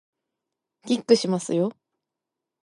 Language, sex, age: Japanese, female, 19-29